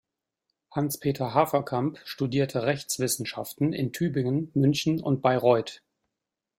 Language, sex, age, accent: German, male, 50-59, Deutschland Deutsch